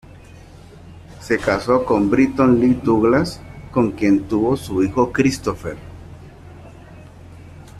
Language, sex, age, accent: Spanish, male, 40-49, Andino-Pacífico: Colombia, Perú, Ecuador, oeste de Bolivia y Venezuela andina